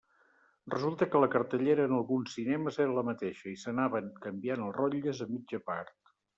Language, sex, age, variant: Catalan, male, 60-69, Septentrional